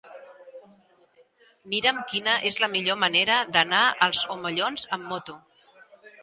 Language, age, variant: Catalan, under 19, Central